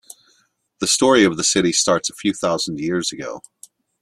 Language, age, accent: English, 40-49, United States English